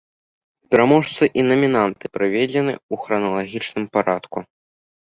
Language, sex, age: Belarusian, male, under 19